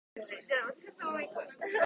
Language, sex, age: Japanese, female, 19-29